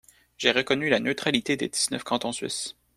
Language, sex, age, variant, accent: French, male, 19-29, Français d'Amérique du Nord, Français du Canada